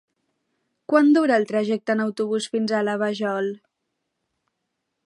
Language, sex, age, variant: Catalan, female, 19-29, Central